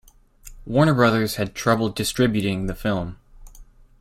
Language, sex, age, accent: English, male, 19-29, United States English